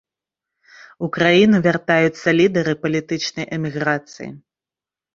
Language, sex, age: Belarusian, female, 30-39